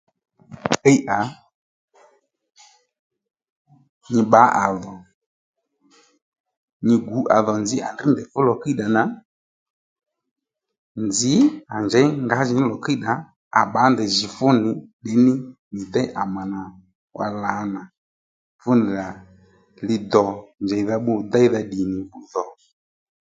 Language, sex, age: Lendu, male, 30-39